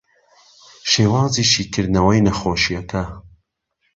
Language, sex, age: Central Kurdish, male, 40-49